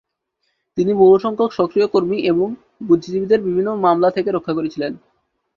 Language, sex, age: Bengali, male, under 19